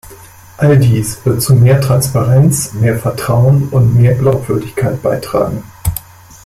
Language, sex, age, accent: German, male, 50-59, Deutschland Deutsch